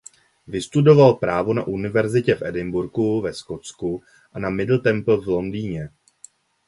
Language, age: Czech, 30-39